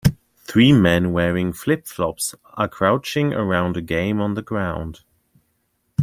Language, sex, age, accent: English, male, 30-39, England English